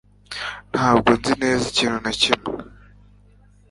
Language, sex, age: Kinyarwanda, male, under 19